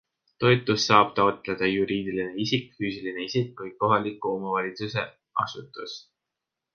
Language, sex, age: Estonian, male, 19-29